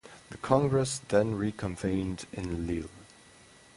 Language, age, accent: English, 19-29, United States English; England English